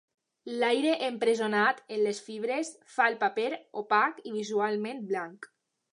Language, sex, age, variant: Catalan, female, under 19, Alacantí